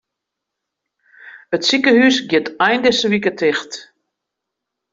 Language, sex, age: Western Frisian, female, 60-69